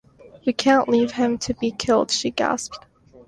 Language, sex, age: English, female, 19-29